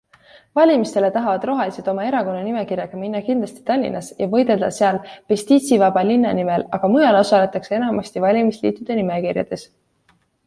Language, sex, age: Estonian, female, 19-29